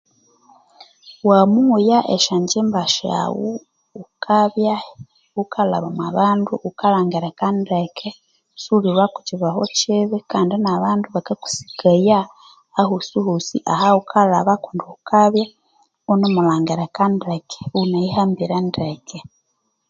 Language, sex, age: Konzo, female, 30-39